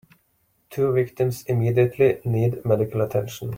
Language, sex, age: English, male, 30-39